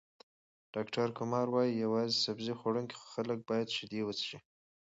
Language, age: Pashto, 19-29